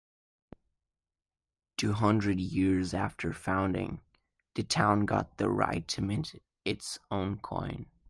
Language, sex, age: English, male, under 19